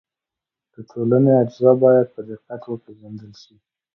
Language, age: Pashto, 30-39